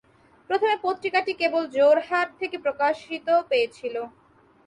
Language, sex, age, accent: Bengali, female, 19-29, শুদ্ধ বাংলা